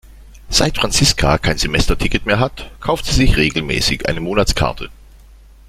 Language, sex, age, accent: German, male, 40-49, Deutschland Deutsch